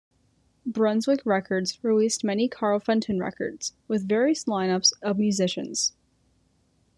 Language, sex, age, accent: English, female, under 19, United States English